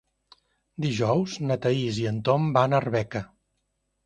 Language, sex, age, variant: Catalan, male, 50-59, Central